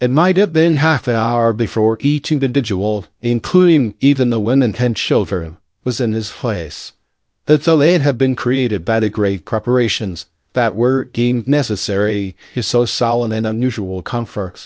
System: TTS, VITS